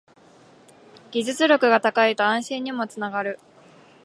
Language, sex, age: Japanese, female, 19-29